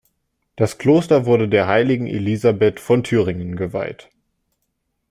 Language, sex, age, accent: German, male, under 19, Deutschland Deutsch